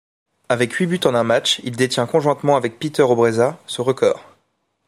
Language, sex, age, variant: French, male, 19-29, Français de métropole